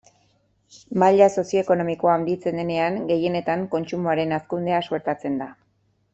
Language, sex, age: Basque, female, 40-49